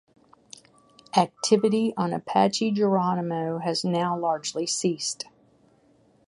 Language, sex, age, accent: English, female, 60-69, United States English